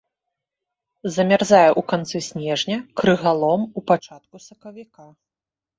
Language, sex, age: Belarusian, female, 30-39